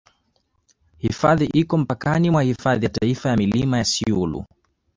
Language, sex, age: Swahili, male, 19-29